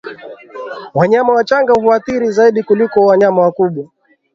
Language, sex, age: Swahili, male, 19-29